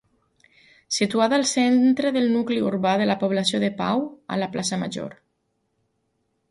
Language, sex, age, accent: Catalan, female, 40-49, valencià